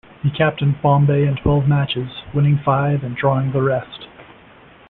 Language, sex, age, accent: English, male, 50-59, United States English